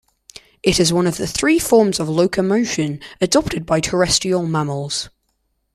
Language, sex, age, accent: English, male, under 19, England English